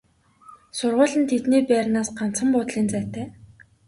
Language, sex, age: Mongolian, female, 19-29